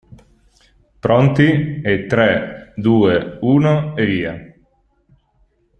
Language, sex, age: Italian, male, 30-39